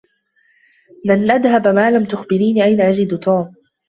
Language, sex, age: Arabic, female, 19-29